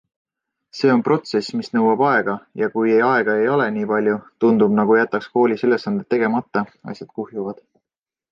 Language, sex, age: Estonian, male, 19-29